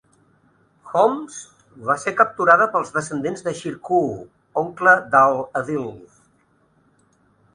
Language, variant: Catalan, Central